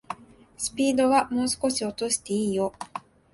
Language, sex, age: Japanese, female, 19-29